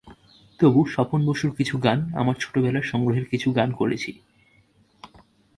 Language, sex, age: Bengali, male, under 19